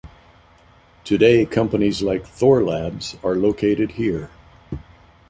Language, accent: English, United States English